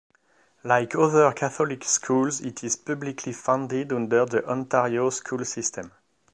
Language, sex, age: English, male, 50-59